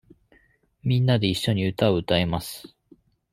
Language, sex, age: Japanese, male, 30-39